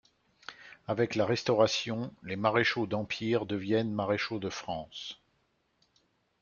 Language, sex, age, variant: French, male, 60-69, Français de métropole